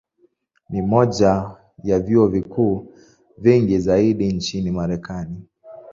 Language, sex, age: Swahili, male, 19-29